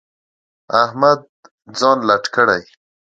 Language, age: Pashto, 19-29